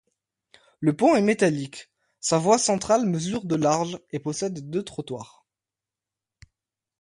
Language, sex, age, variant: French, male, 19-29, Français de métropole